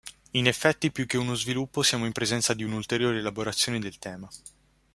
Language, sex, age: Italian, male, under 19